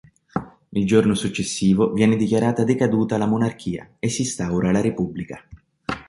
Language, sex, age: Italian, male, 19-29